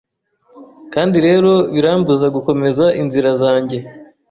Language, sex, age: Kinyarwanda, male, 30-39